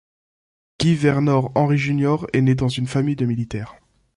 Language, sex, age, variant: French, male, under 19, Français de métropole